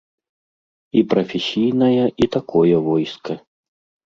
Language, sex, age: Belarusian, male, 40-49